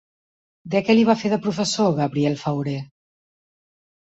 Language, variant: Catalan, Central